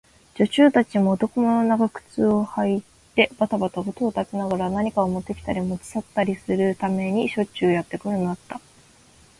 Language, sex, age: Japanese, female, 19-29